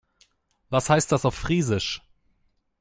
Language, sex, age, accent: German, male, 19-29, Deutschland Deutsch